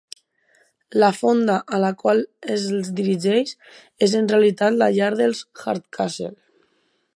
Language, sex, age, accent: Catalan, female, 19-29, valencià